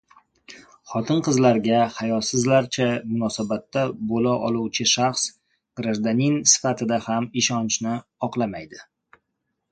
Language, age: Uzbek, 30-39